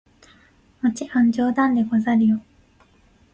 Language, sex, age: Japanese, female, 19-29